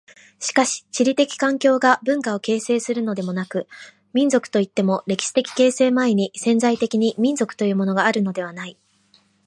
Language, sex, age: Japanese, female, 19-29